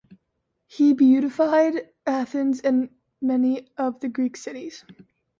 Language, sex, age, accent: English, female, 19-29, United States English